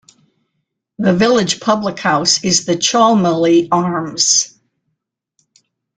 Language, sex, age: English, female, 80-89